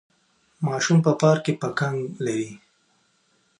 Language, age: Pashto, 30-39